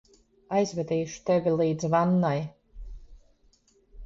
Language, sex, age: Latvian, female, 40-49